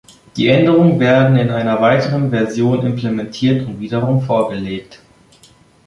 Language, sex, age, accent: German, male, under 19, Deutschland Deutsch